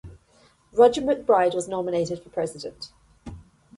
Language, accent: English, England English